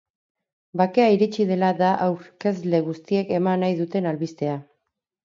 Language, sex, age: Basque, female, 30-39